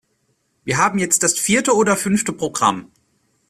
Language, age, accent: German, 19-29, Deutschland Deutsch